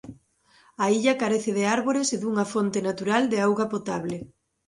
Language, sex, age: Galician, female, 19-29